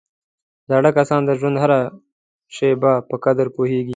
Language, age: Pashto, 19-29